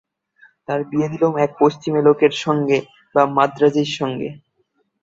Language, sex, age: Bengali, male, 19-29